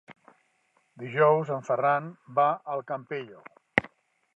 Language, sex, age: Catalan, male, 60-69